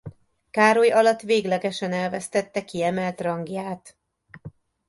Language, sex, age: Hungarian, female, 40-49